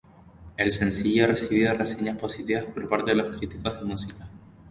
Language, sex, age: Spanish, male, 19-29